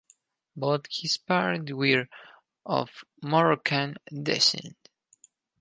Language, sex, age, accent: English, male, 19-29, United States English